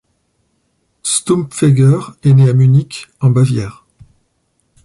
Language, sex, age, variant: French, male, 40-49, Français de métropole